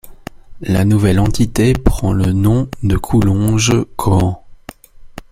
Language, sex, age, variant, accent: French, male, 19-29, Français d'Europe, Français de Belgique